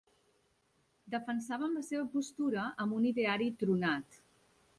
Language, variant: Catalan, Central